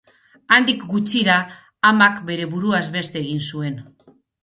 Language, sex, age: Basque, female, 40-49